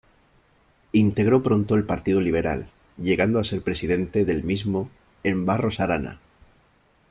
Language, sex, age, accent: Spanish, male, 30-39, España: Sur peninsular (Andalucia, Extremadura, Murcia)